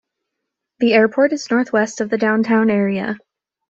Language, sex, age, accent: English, female, 19-29, United States English